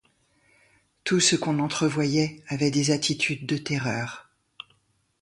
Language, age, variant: French, 60-69, Français de métropole